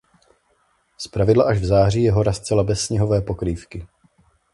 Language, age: Czech, 30-39